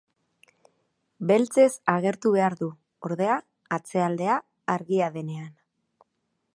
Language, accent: Basque, Erdialdekoa edo Nafarra (Gipuzkoa, Nafarroa)